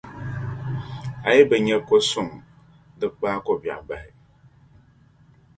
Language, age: Dagbani, 30-39